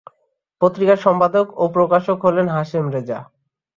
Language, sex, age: Bengali, male, 19-29